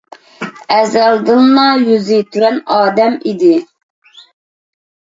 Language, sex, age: Uyghur, female, 19-29